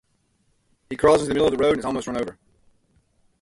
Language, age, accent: English, 30-39, United States English